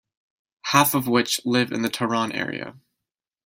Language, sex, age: English, male, 19-29